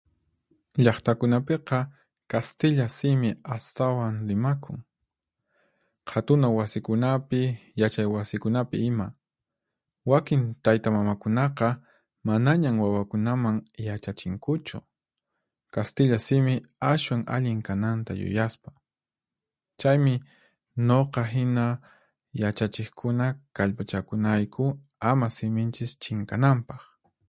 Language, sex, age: Puno Quechua, male, 30-39